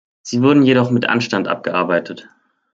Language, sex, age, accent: German, male, 19-29, Deutschland Deutsch